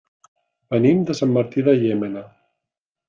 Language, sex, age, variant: Catalan, male, 50-59, Central